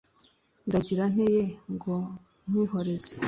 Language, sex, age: Kinyarwanda, female, 19-29